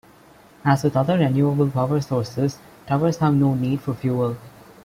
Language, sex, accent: English, male, India and South Asia (India, Pakistan, Sri Lanka)